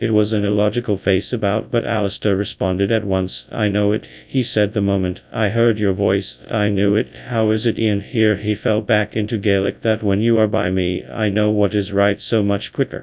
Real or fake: fake